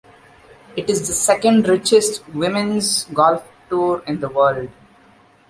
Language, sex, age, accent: English, male, 19-29, India and South Asia (India, Pakistan, Sri Lanka)